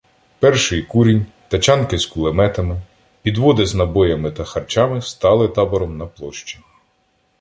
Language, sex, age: Ukrainian, male, 30-39